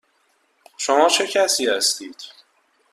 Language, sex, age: Persian, male, 19-29